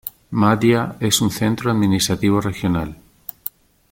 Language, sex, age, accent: Spanish, male, 60-69, España: Centro-Sur peninsular (Madrid, Toledo, Castilla-La Mancha)